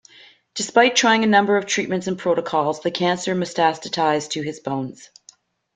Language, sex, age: English, female, 50-59